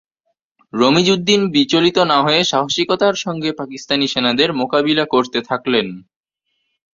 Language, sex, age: Bengali, male, under 19